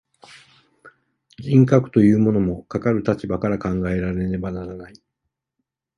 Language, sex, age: Japanese, male, 40-49